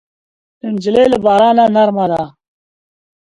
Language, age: Pashto, 19-29